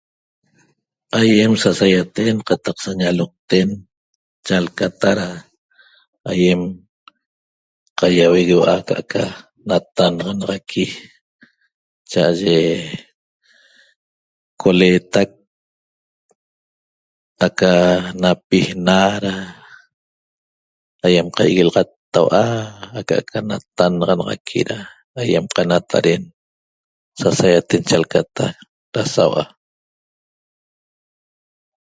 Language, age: Toba, 50-59